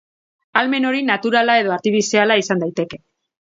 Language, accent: Basque, Mendebalekoa (Araba, Bizkaia, Gipuzkoako mendebaleko herri batzuk)